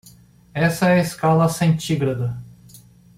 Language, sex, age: Portuguese, male, 40-49